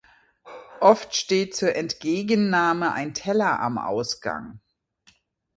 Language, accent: German, Deutschland Deutsch